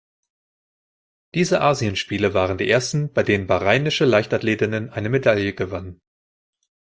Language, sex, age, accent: German, male, 30-39, Deutschland Deutsch